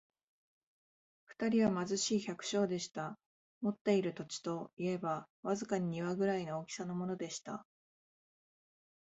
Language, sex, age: Japanese, female, 30-39